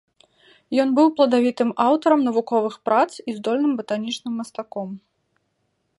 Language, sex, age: Belarusian, female, 30-39